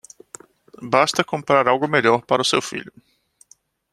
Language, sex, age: Portuguese, male, 40-49